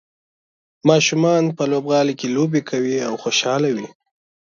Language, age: Pashto, 19-29